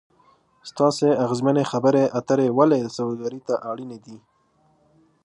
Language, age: Pashto, 19-29